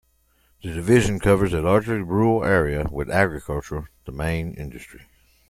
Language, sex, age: English, male, 40-49